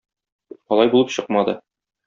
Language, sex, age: Tatar, male, 30-39